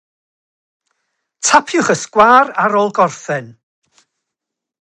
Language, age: Welsh, 60-69